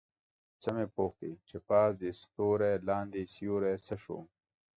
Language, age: Pashto, 30-39